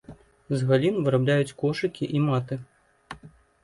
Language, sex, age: Belarusian, male, 30-39